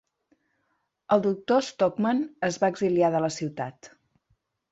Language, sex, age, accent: Catalan, female, 30-39, gironí